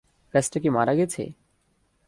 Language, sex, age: Bengali, male, 19-29